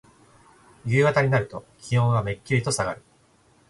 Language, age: Japanese, 30-39